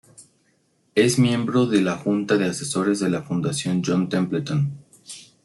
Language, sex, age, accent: Spanish, male, 19-29, México